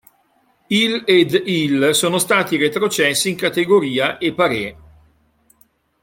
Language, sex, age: Italian, male, 60-69